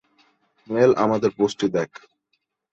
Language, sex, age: Bengali, male, 19-29